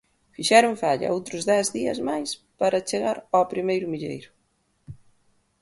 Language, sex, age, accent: Galician, female, 40-49, Atlántico (seseo e gheada)